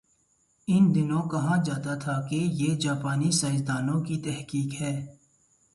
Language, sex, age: Urdu, male, 19-29